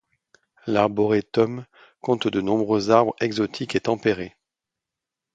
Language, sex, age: French, male, 40-49